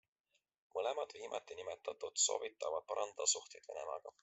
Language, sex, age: Estonian, male, 19-29